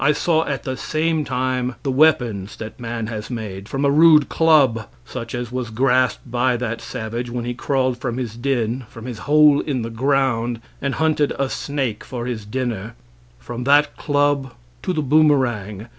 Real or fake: real